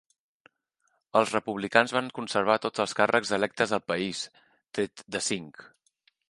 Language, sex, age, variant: Catalan, male, 40-49, Central